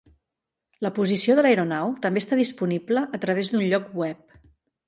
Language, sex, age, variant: Catalan, female, 50-59, Central